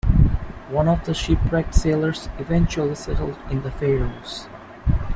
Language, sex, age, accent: English, male, under 19, United States English